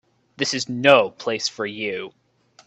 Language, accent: English, United States English